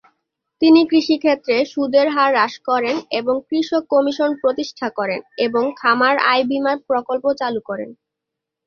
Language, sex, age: Bengali, female, 19-29